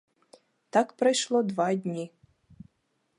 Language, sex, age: Belarusian, female, 19-29